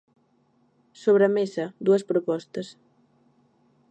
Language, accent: Galician, Oriental (común en zona oriental)